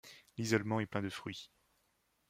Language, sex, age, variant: French, male, 30-39, Français de métropole